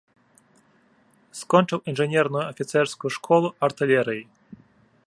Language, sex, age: Belarusian, male, 30-39